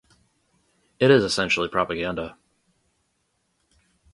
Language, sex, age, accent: English, male, 30-39, United States English